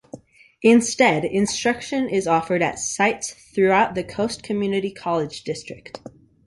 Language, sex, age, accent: English, male, under 19, United States English